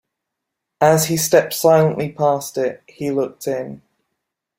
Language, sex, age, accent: English, male, 19-29, England English